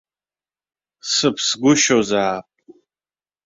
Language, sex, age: Abkhazian, male, 30-39